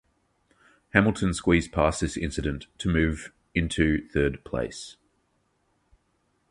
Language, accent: English, Australian English